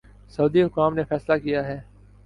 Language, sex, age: Urdu, male, 19-29